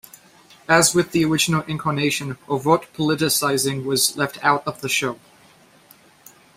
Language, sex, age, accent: English, male, 19-29, United States English